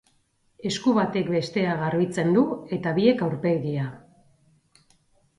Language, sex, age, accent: Basque, female, 40-49, Erdialdekoa edo Nafarra (Gipuzkoa, Nafarroa)